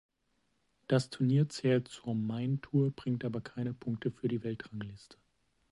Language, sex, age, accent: German, male, 19-29, Deutschland Deutsch